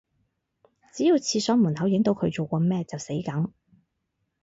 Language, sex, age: Cantonese, female, 30-39